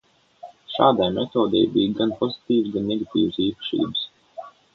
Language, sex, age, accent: Latvian, male, under 19, Vidus dialekts